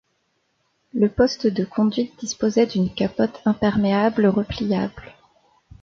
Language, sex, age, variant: French, female, 30-39, Français de métropole